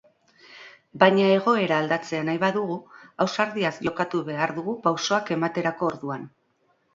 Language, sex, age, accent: Basque, female, 40-49, Erdialdekoa edo Nafarra (Gipuzkoa, Nafarroa)